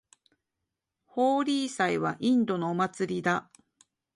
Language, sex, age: Japanese, female, 50-59